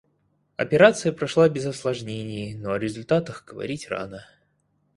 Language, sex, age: Russian, male, 30-39